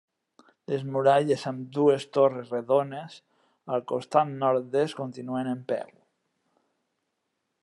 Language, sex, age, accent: Catalan, male, 50-59, valencià